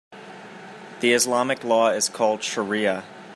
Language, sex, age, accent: English, male, 19-29, United States English